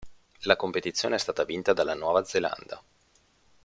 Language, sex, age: Italian, male, 30-39